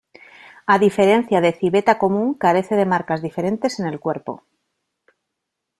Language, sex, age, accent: Spanish, female, 40-49, España: Norte peninsular (Asturias, Castilla y León, Cantabria, País Vasco, Navarra, Aragón, La Rioja, Guadalajara, Cuenca)